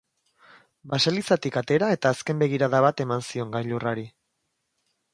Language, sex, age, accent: Basque, male, 19-29, Erdialdekoa edo Nafarra (Gipuzkoa, Nafarroa)